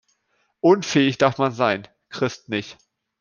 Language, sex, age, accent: German, male, 19-29, Deutschland Deutsch